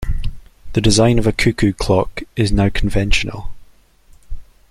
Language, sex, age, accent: English, male, under 19, Scottish English